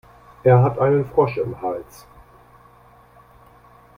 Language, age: German, 60-69